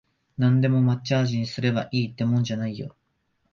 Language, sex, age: Japanese, male, 19-29